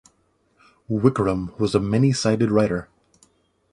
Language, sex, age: English, male, 19-29